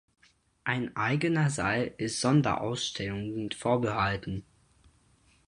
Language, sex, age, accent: German, male, under 19, Deutschland Deutsch